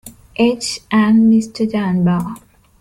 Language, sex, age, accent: English, female, 19-29, India and South Asia (India, Pakistan, Sri Lanka)